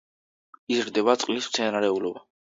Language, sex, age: Georgian, male, 19-29